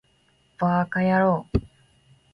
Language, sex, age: Japanese, female, 19-29